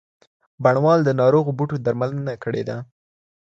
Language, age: Pashto, under 19